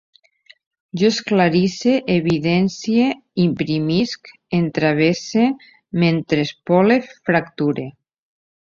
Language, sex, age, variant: Catalan, female, 50-59, Central